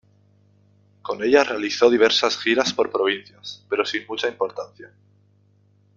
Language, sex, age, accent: Spanish, male, 19-29, España: Norte peninsular (Asturias, Castilla y León, Cantabria, País Vasco, Navarra, Aragón, La Rioja, Guadalajara, Cuenca)